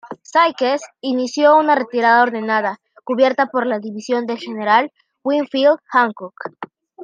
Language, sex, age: Spanish, female, 30-39